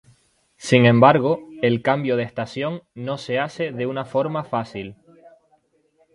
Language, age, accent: Spanish, 19-29, España: Islas Canarias